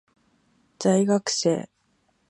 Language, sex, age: Japanese, female, 19-29